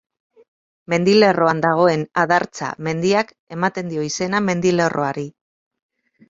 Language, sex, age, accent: Basque, female, 50-59, Mendebalekoa (Araba, Bizkaia, Gipuzkoako mendebaleko herri batzuk)